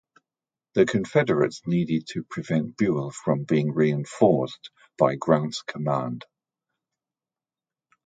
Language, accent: English, England English